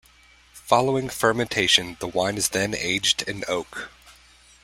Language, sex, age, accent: English, male, 30-39, United States English